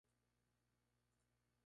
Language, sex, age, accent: Spanish, male, 19-29, México